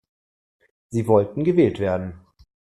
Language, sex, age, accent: German, male, 40-49, Deutschland Deutsch